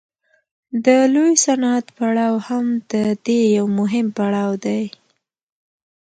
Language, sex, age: Pashto, female, under 19